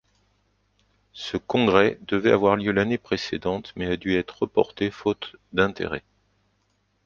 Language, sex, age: French, male, 50-59